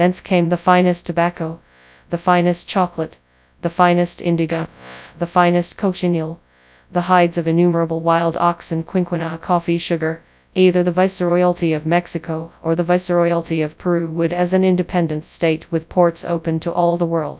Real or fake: fake